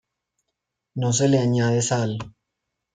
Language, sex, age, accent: Spanish, male, 30-39, Caribe: Cuba, Venezuela, Puerto Rico, República Dominicana, Panamá, Colombia caribeña, México caribeño, Costa del golfo de México